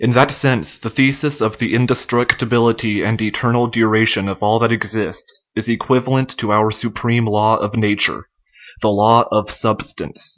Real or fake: real